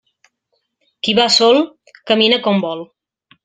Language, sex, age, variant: Catalan, female, 19-29, Central